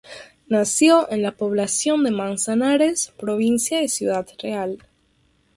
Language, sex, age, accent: Spanish, female, under 19, Caribe: Cuba, Venezuela, Puerto Rico, República Dominicana, Panamá, Colombia caribeña, México caribeño, Costa del golfo de México